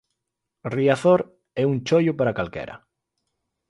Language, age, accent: Galician, 19-29, Normativo (estándar)